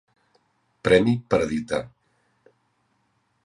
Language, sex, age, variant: Catalan, male, 50-59, Central